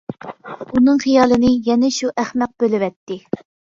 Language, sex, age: Uyghur, female, under 19